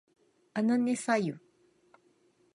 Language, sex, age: Japanese, female, 50-59